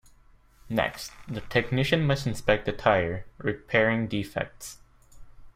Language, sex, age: English, male, under 19